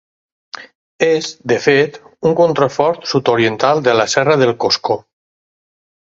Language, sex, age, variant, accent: Catalan, male, 50-59, Valencià meridional, valencià